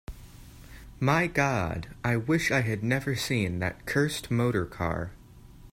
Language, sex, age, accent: English, male, 19-29, United States English